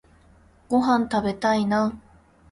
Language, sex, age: Japanese, female, 19-29